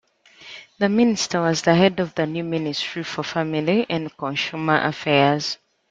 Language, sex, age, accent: English, female, 19-29, England English